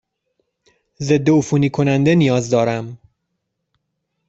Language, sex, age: Persian, male, 19-29